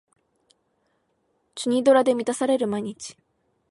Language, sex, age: Japanese, female, 19-29